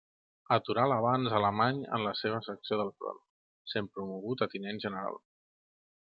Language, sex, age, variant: Catalan, male, 30-39, Central